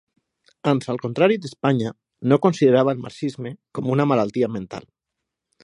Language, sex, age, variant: Catalan, male, 40-49, Valencià meridional